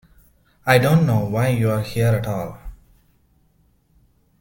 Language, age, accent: English, 30-39, India and South Asia (India, Pakistan, Sri Lanka)